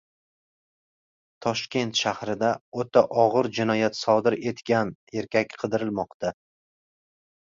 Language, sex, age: Uzbek, male, 30-39